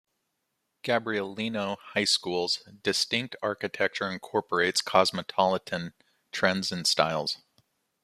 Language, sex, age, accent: English, male, 40-49, United States English